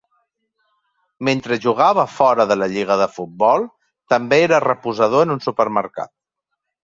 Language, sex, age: Catalan, male, 40-49